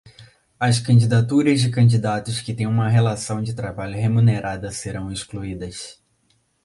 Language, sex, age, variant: Portuguese, male, under 19, Portuguese (Brasil)